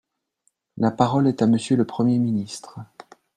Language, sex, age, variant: French, male, 40-49, Français de métropole